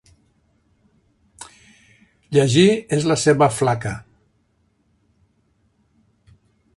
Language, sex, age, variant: Catalan, male, 60-69, Central